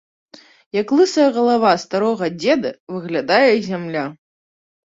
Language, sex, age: Belarusian, female, 19-29